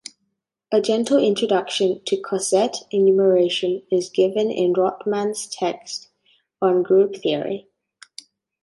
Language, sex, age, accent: English, female, under 19, Australian English